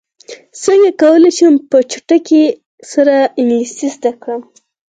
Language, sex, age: Pashto, female, under 19